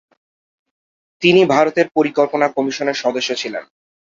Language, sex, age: Bengali, male, under 19